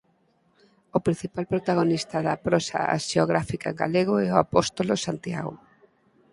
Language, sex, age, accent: Galician, female, 50-59, Normativo (estándar)